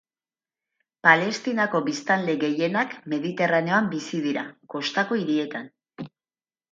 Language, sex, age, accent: Basque, female, 40-49, Mendebalekoa (Araba, Bizkaia, Gipuzkoako mendebaleko herri batzuk)